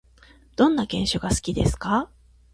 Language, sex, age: Japanese, female, 40-49